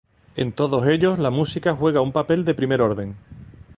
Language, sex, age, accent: Spanish, male, 40-49, España: Sur peninsular (Andalucia, Extremadura, Murcia)